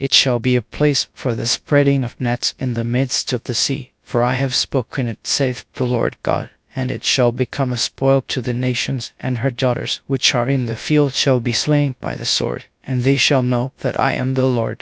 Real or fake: fake